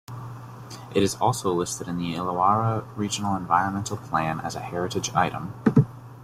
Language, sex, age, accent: English, male, 19-29, United States English